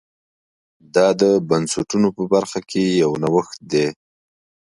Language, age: Pashto, 30-39